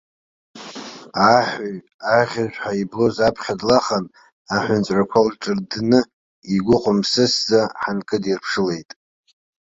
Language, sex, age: Abkhazian, male, 40-49